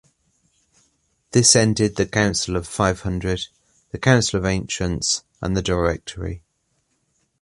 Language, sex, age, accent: English, male, 30-39, England English